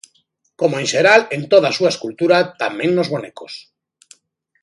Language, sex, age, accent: Galician, male, 40-49, Normativo (estándar)